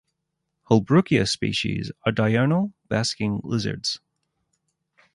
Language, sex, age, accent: English, male, 30-39, Australian English